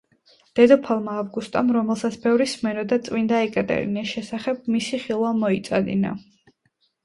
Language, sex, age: Georgian, female, 19-29